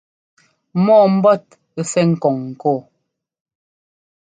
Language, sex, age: Ngomba, female, 30-39